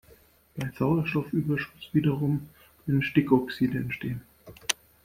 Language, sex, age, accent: German, male, 40-49, Deutschland Deutsch